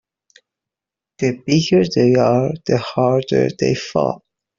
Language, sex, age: English, male, 19-29